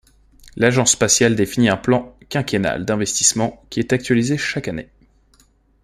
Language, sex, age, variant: French, male, 30-39, Français de métropole